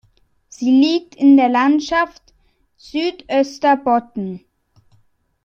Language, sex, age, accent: German, male, under 19, Deutschland Deutsch